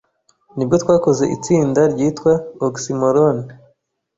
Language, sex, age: Kinyarwanda, male, 30-39